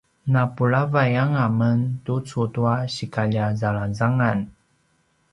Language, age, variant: Paiwan, 30-39, pinayuanan a kinaikacedasan (東排灣語)